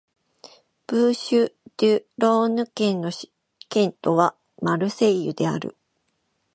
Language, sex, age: Japanese, female, 40-49